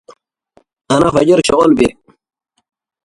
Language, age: English, 30-39